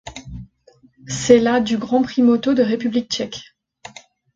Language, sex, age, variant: French, female, 40-49, Français de métropole